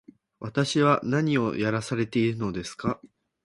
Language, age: Japanese, 19-29